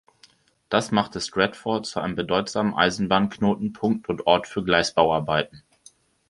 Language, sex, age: German, male, 19-29